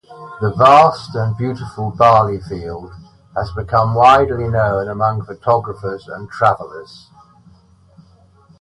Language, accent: English, England English